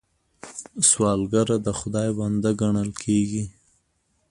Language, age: Pashto, 19-29